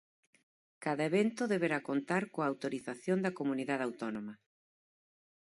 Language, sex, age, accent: Galician, female, 40-49, Normativo (estándar)